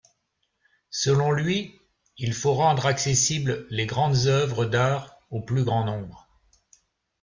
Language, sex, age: French, male, 70-79